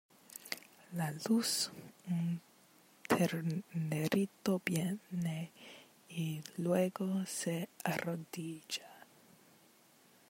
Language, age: Spanish, 19-29